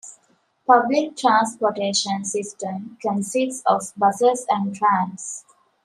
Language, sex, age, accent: English, female, 19-29, England English